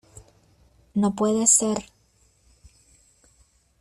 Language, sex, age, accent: Spanish, female, 19-29, Chileno: Chile, Cuyo